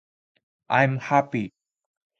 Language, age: Japanese, 19-29